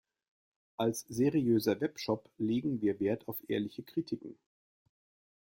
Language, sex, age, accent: German, male, 40-49, Deutschland Deutsch